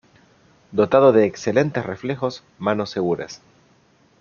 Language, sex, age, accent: Spanish, male, 30-39, Rioplatense: Argentina, Uruguay, este de Bolivia, Paraguay